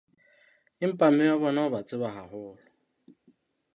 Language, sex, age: Southern Sotho, male, 30-39